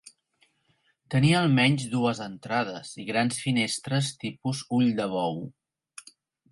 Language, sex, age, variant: Catalan, male, 40-49, Central